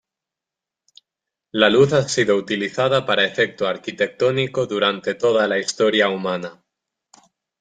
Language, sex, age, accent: Spanish, male, 19-29, España: Norte peninsular (Asturias, Castilla y León, Cantabria, País Vasco, Navarra, Aragón, La Rioja, Guadalajara, Cuenca)